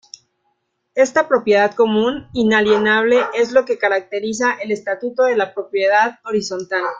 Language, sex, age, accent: Spanish, female, 30-39, México